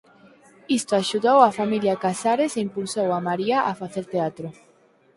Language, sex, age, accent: Galician, female, under 19, Normativo (estándar)